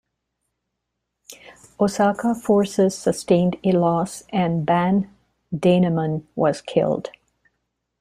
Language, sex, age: English, female, 50-59